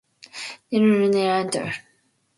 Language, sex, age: English, female, 19-29